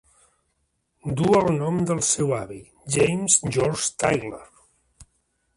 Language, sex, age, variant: Catalan, male, 60-69, Central